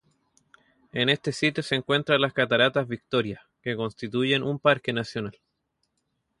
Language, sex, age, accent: Spanish, male, 19-29, Chileno: Chile, Cuyo